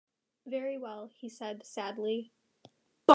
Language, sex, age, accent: English, female, under 19, United States English